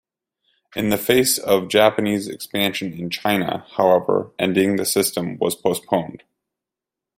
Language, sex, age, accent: English, male, 30-39, United States English